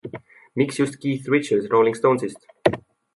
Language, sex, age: Estonian, male, 19-29